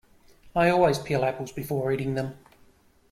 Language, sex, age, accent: English, male, 50-59, Australian English